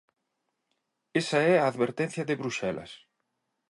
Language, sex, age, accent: Galician, male, 40-49, Normativo (estándar)